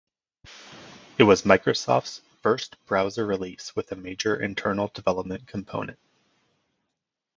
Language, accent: English, United States English